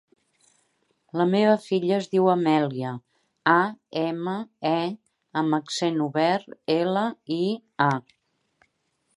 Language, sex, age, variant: Catalan, female, 60-69, Central